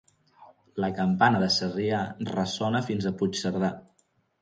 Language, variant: Catalan, Central